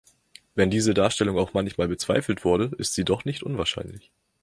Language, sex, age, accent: German, male, 19-29, Deutschland Deutsch